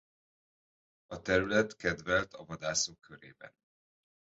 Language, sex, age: Hungarian, male, 40-49